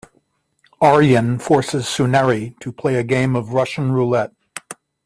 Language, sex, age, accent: English, male, 60-69, United States English